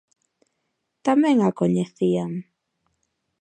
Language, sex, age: Galician, female, 19-29